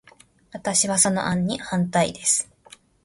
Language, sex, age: Japanese, female, 30-39